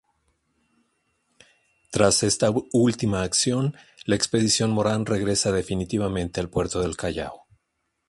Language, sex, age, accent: Spanish, male, 40-49, México